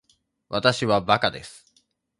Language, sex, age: Japanese, male, 19-29